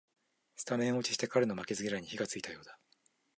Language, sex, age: Japanese, male, 19-29